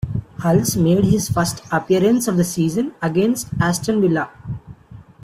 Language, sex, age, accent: English, male, 19-29, India and South Asia (India, Pakistan, Sri Lanka)